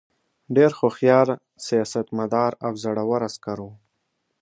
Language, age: Pashto, under 19